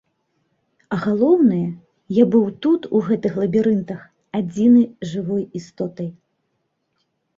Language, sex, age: Belarusian, female, 40-49